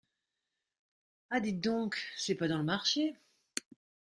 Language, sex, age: French, female, 50-59